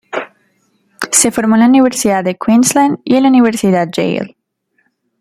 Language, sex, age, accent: Spanish, female, under 19, Andino-Pacífico: Colombia, Perú, Ecuador, oeste de Bolivia y Venezuela andina